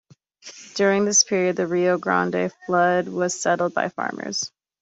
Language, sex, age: English, female, 19-29